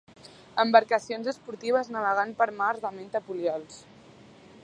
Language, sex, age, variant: Catalan, female, 19-29, Central